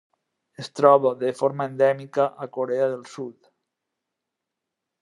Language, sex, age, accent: Catalan, male, 50-59, valencià